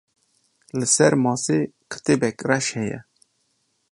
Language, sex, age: Kurdish, male, 30-39